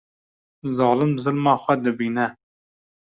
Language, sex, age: Kurdish, male, 19-29